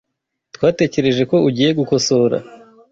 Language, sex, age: Kinyarwanda, male, 19-29